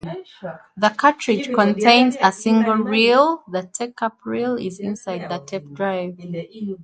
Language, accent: English, Southern African (South Africa, Zimbabwe, Namibia)